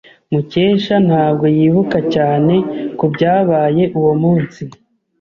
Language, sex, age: Kinyarwanda, male, 19-29